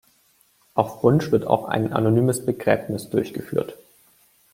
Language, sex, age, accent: German, male, 19-29, Deutschland Deutsch